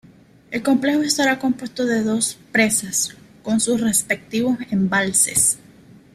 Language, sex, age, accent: Spanish, female, 19-29, México